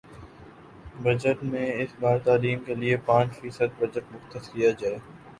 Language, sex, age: Urdu, male, 19-29